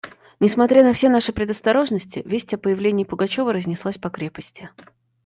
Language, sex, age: Russian, female, 30-39